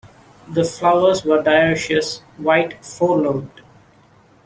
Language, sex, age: English, male, 19-29